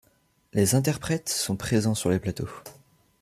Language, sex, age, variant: French, male, under 19, Français de métropole